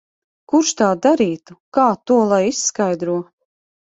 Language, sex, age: Latvian, female, 40-49